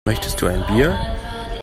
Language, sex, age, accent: German, male, 30-39, Deutschland Deutsch